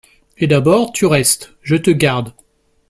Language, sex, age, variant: French, male, 40-49, Français de métropole